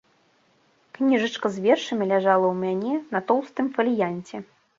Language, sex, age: Belarusian, female, 30-39